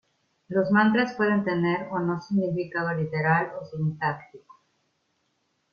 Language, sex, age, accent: Spanish, female, 40-49, México